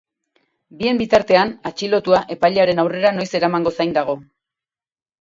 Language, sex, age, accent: Basque, female, 40-49, Erdialdekoa edo Nafarra (Gipuzkoa, Nafarroa)